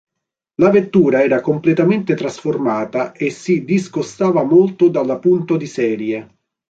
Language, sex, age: Italian, male, 40-49